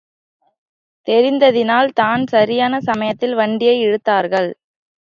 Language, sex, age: Tamil, female, 19-29